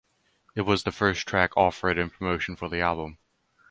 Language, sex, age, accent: English, male, 19-29, United States English